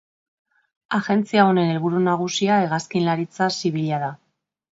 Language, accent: Basque, Mendebalekoa (Araba, Bizkaia, Gipuzkoako mendebaleko herri batzuk)